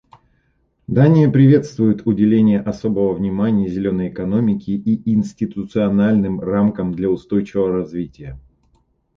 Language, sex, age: Russian, male, 30-39